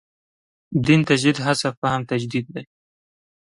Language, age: Pashto, 19-29